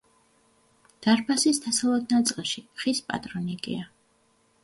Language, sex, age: Georgian, female, 30-39